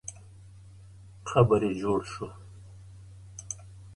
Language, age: Pashto, 60-69